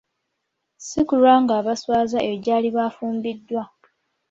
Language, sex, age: Ganda, female, 19-29